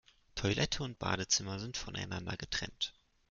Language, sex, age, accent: German, male, 19-29, Deutschland Deutsch